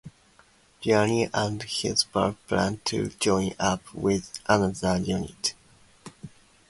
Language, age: English, 19-29